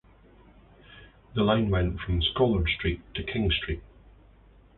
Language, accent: English, Scottish English